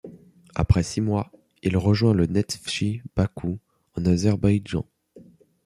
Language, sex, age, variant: French, male, under 19, Français de métropole